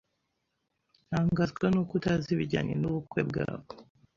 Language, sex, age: Kinyarwanda, male, under 19